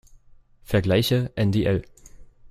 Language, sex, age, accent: German, male, under 19, Deutschland Deutsch